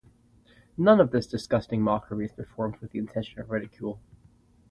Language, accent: English, United States English